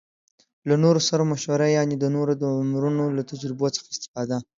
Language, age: Pashto, 19-29